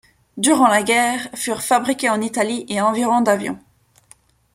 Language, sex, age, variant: French, female, 19-29, Français de métropole